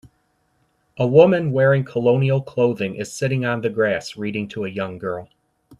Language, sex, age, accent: English, male, 19-29, United States English